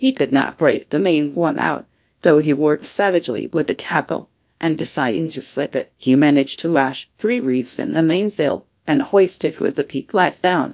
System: TTS, GlowTTS